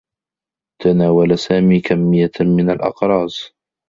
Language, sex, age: Arabic, male, 30-39